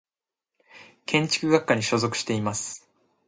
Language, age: Japanese, 19-29